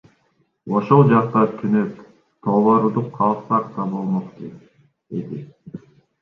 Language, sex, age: Kyrgyz, male, 19-29